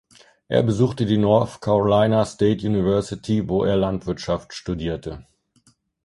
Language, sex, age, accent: German, male, 40-49, Deutschland Deutsch